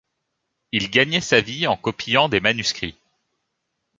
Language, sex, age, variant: French, male, 19-29, Français de métropole